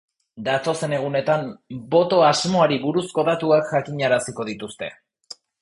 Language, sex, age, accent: Basque, male, 19-29, Erdialdekoa edo Nafarra (Gipuzkoa, Nafarroa)